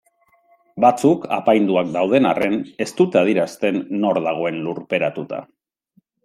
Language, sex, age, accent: Basque, male, 50-59, Erdialdekoa edo Nafarra (Gipuzkoa, Nafarroa)